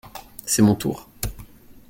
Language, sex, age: French, male, 19-29